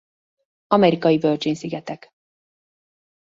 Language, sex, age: Hungarian, female, 40-49